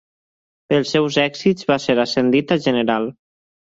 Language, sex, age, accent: Catalan, male, 30-39, valencià